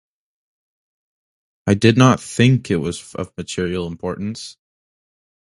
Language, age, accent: English, under 19, United States English